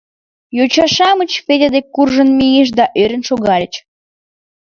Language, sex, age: Mari, female, 19-29